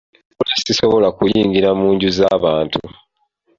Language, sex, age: Ganda, male, 19-29